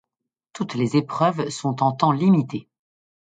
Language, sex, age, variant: French, female, 40-49, Français de métropole